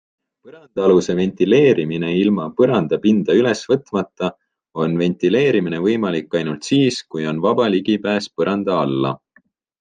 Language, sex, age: Estonian, male, 19-29